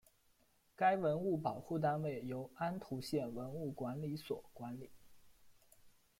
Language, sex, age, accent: Chinese, male, 19-29, 出生地：四川省